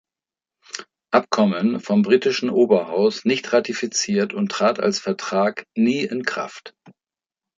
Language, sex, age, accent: German, male, 60-69, Deutschland Deutsch